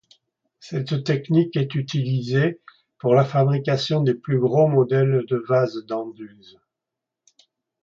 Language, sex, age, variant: French, male, 60-69, Français de métropole